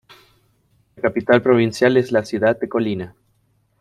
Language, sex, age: Spanish, male, 30-39